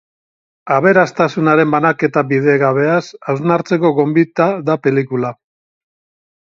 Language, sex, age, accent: Basque, male, 60-69, Mendebalekoa (Araba, Bizkaia, Gipuzkoako mendebaleko herri batzuk)